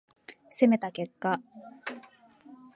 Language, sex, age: Japanese, female, 19-29